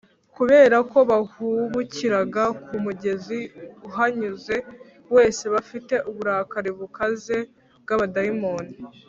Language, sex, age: Kinyarwanda, female, under 19